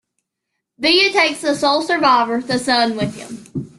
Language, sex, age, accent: English, male, 40-49, United States English